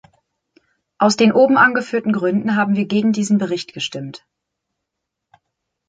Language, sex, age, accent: German, female, 19-29, Deutschland Deutsch